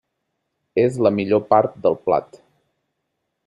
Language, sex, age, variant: Catalan, male, 30-39, Central